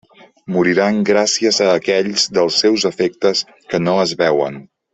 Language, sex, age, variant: Catalan, male, 50-59, Central